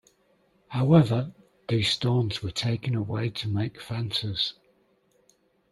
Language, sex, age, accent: English, male, 50-59, England English